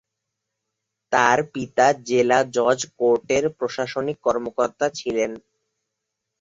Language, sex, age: Bengali, male, 19-29